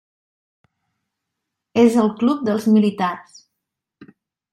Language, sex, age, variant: Catalan, female, 40-49, Central